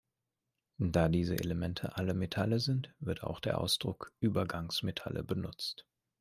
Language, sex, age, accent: German, male, 19-29, Deutschland Deutsch